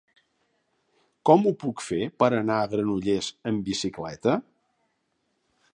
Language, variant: Catalan, Central